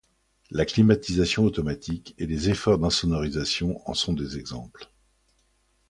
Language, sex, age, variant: French, male, 50-59, Français de métropole